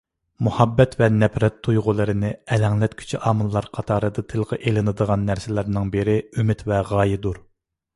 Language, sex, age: Uyghur, male, 19-29